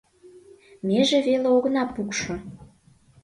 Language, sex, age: Mari, female, under 19